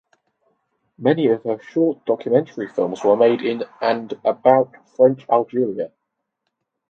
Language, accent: English, England English